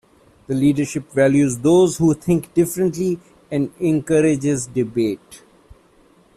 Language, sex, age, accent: English, male, 30-39, India and South Asia (India, Pakistan, Sri Lanka)